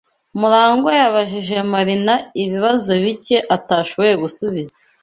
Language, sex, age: Kinyarwanda, female, 19-29